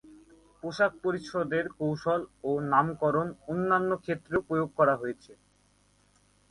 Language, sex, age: Bengali, male, 19-29